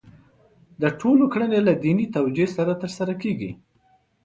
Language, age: Pashto, 30-39